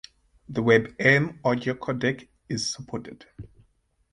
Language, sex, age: English, male, 19-29